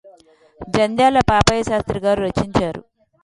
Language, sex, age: Telugu, female, 19-29